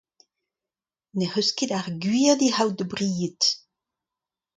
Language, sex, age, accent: Breton, female, 50-59, Kerneveg